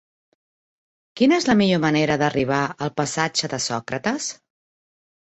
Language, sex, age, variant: Catalan, female, 40-49, Central